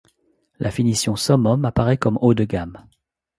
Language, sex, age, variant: French, male, 40-49, Français de métropole